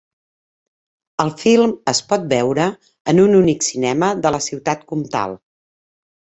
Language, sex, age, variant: Catalan, female, 50-59, Central